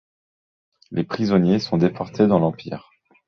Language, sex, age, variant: French, male, 30-39, Français de métropole